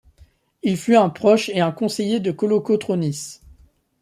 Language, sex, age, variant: French, male, 30-39, Français de métropole